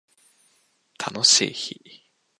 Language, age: Japanese, 19-29